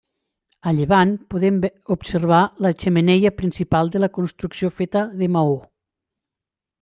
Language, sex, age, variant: Catalan, female, 50-59, Nord-Occidental